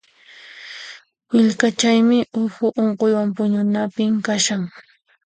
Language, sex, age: Puno Quechua, female, 19-29